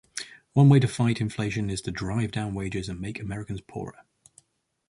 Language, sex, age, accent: English, male, 30-39, England English